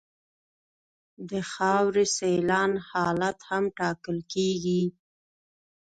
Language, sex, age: Pashto, female, 19-29